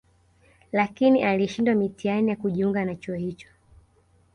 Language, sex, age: Swahili, female, 19-29